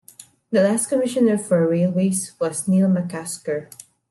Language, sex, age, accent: English, female, 19-29, Filipino